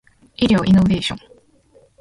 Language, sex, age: Japanese, female, 19-29